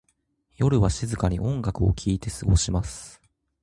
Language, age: Japanese, 19-29